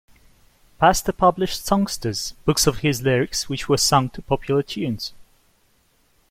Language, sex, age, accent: English, male, 30-39, England English